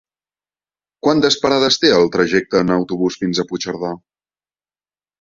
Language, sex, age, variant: Catalan, male, 19-29, Central